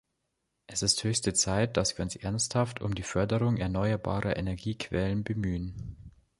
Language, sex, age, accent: German, male, under 19, Deutschland Deutsch